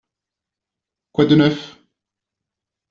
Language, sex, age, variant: French, male, 40-49, Français de métropole